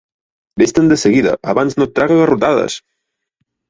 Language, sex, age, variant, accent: Catalan, male, 19-29, Central, gironí; Garrotxi